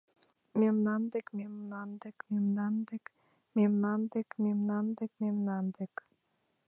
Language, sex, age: Mari, female, 19-29